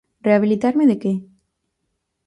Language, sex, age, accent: Galician, female, 19-29, Central (gheada)